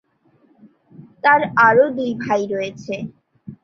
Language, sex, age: Bengali, female, 19-29